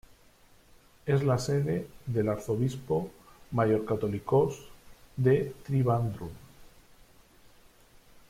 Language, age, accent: Spanish, 40-49, España: Centro-Sur peninsular (Madrid, Toledo, Castilla-La Mancha)